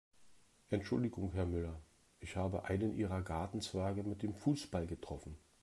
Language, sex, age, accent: German, male, 50-59, Deutschland Deutsch